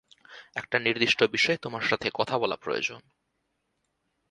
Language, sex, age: Bengali, male, 19-29